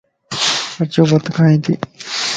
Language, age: Lasi, 19-29